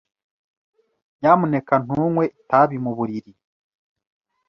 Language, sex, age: Kinyarwanda, male, 30-39